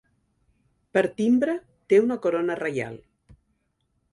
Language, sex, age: Catalan, female, 60-69